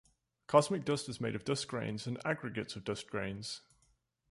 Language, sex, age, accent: English, male, 19-29, England English